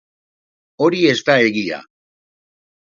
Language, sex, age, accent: Basque, male, 50-59, Erdialdekoa edo Nafarra (Gipuzkoa, Nafarroa)